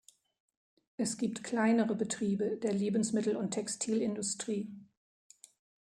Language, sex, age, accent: German, female, 60-69, Deutschland Deutsch